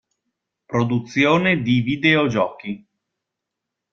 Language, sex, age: Italian, male, 30-39